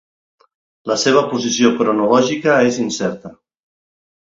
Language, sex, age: Catalan, male, 50-59